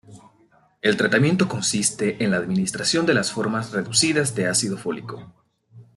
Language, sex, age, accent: Spanish, male, 19-29, América central